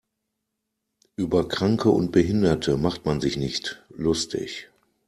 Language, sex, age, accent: German, male, 40-49, Deutschland Deutsch